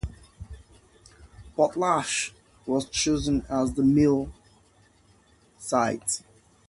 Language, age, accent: English, 40-49, England English